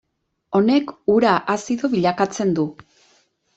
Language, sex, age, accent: Basque, female, 40-49, Erdialdekoa edo Nafarra (Gipuzkoa, Nafarroa)